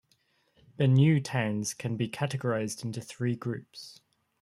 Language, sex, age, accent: English, male, 19-29, England English